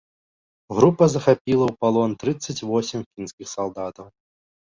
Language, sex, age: Belarusian, male, 19-29